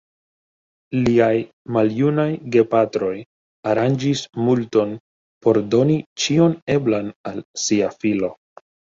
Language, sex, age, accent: Esperanto, male, 30-39, Internacia